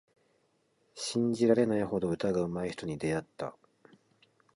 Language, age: Japanese, 19-29